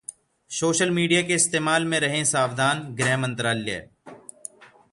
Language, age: Hindi, 30-39